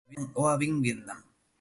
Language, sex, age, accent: Spanish, male, 19-29, España: Islas Canarias